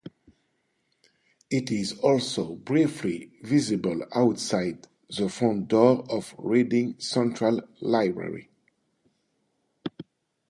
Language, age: English, 50-59